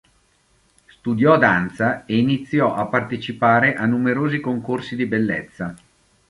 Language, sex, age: Italian, male, 50-59